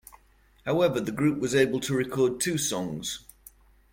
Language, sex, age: English, male, 50-59